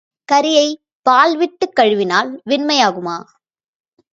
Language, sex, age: Tamil, female, 19-29